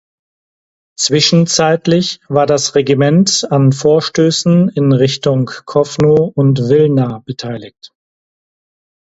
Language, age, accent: German, 40-49, Deutschland Deutsch